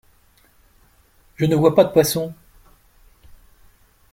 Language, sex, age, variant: French, male, 60-69, Français de métropole